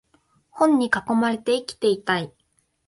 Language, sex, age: Japanese, female, 19-29